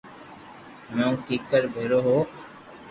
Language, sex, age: Loarki, female, under 19